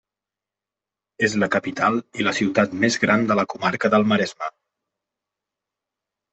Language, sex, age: Catalan, male, 40-49